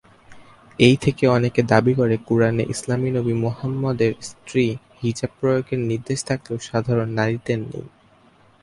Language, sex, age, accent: Bengali, male, under 19, Native